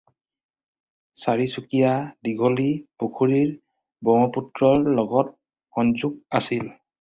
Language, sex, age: Assamese, male, 19-29